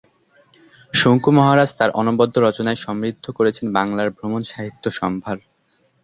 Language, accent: Bengali, Bangladeshi